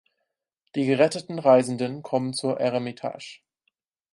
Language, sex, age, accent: German, male, 19-29, Deutschland Deutsch